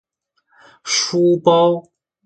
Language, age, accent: Chinese, 19-29, 出生地：江苏省